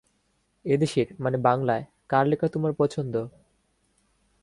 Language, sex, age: Bengali, male, 19-29